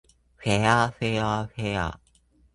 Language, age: Japanese, 19-29